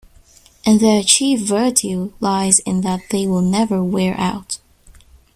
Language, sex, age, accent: English, female, under 19, England English